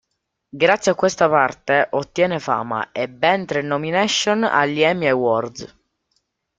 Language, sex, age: Italian, male, under 19